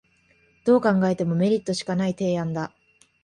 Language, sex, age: Japanese, female, 19-29